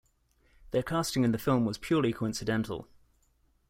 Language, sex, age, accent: English, male, 30-39, England English